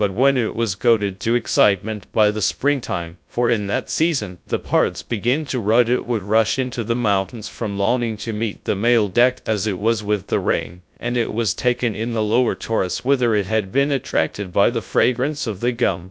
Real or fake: fake